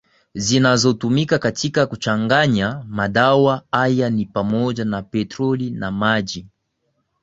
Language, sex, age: Swahili, male, 19-29